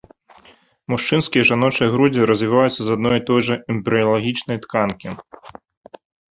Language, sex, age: Belarusian, male, 30-39